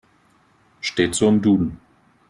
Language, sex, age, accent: German, male, 30-39, Deutschland Deutsch